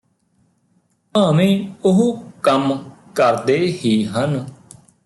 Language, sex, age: Punjabi, male, 30-39